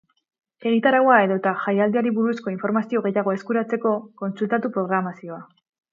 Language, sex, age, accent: Basque, female, 19-29, Mendebalekoa (Araba, Bizkaia, Gipuzkoako mendebaleko herri batzuk)